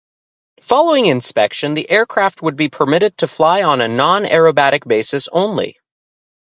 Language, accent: English, United States English